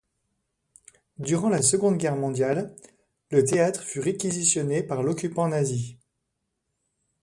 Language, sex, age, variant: French, male, 40-49, Français de métropole